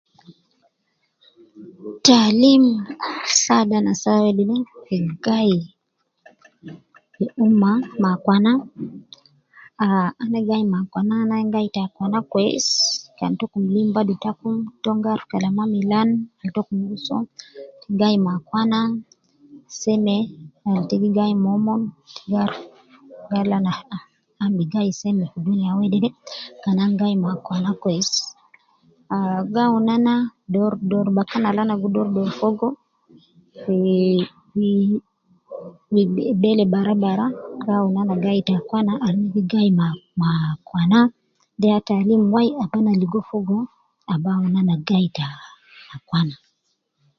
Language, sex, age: Nubi, female, 30-39